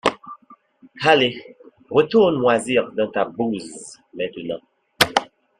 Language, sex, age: French, male, 19-29